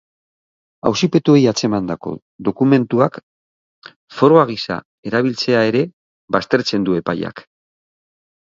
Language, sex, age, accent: Basque, male, 60-69, Mendebalekoa (Araba, Bizkaia, Gipuzkoako mendebaleko herri batzuk)